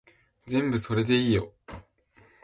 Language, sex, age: Japanese, male, under 19